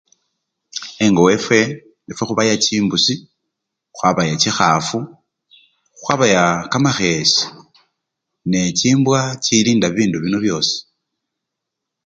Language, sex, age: Luyia, male, 60-69